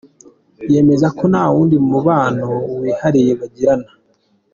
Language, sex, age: Kinyarwanda, male, 19-29